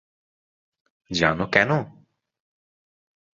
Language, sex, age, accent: Bengali, male, 30-39, চলিত